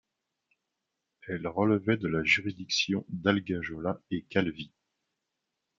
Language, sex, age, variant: French, male, 40-49, Français de métropole